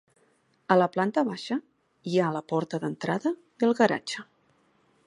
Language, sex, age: Catalan, female, 40-49